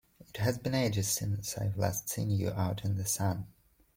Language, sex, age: English, male, 30-39